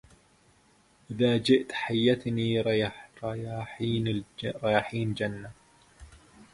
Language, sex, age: Arabic, male, 30-39